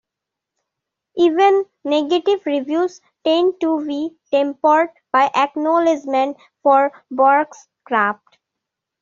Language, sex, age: English, male, under 19